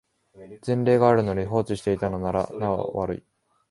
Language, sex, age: Japanese, male, 19-29